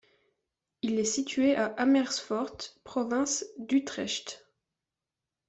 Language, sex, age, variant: French, female, 19-29, Français de métropole